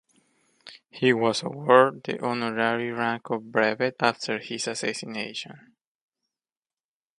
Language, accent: English, West Indies and Bermuda (Bahamas, Bermuda, Jamaica, Trinidad)